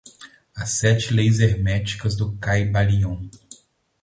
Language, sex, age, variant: Portuguese, male, 30-39, Portuguese (Brasil)